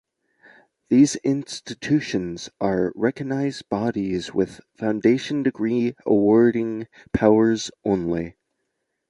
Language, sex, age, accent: English, male, under 19, United States English